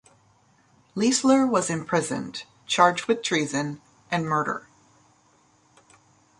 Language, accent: English, United States English